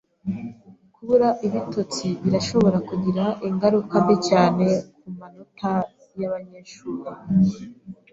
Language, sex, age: Kinyarwanda, female, 19-29